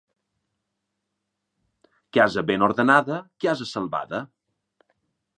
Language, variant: Catalan, Balear